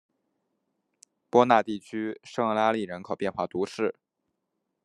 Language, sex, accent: Chinese, male, 出生地：河南省